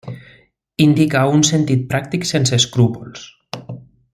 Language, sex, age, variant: Catalan, male, 40-49, Central